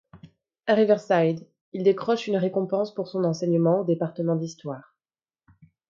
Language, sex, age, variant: French, female, 30-39, Français de métropole